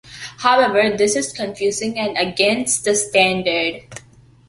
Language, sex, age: English, female, under 19